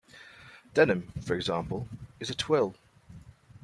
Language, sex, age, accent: English, male, 30-39, England English